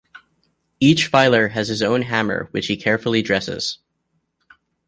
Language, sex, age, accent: English, male, 19-29, United States English